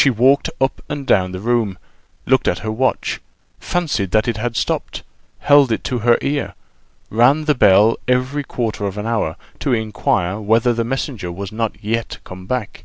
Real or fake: real